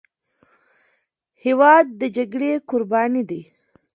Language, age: Pashto, 19-29